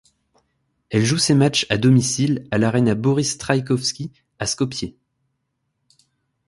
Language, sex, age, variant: French, male, 19-29, Français de métropole